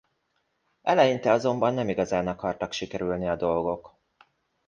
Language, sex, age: Hungarian, male, 40-49